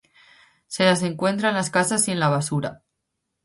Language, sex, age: Spanish, female, 19-29